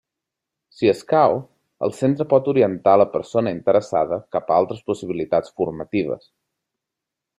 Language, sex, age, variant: Catalan, male, 30-39, Central